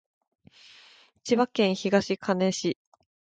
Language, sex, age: Japanese, female, 19-29